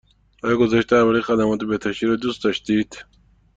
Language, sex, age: Persian, male, 19-29